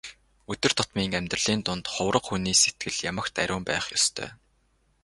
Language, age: Mongolian, 19-29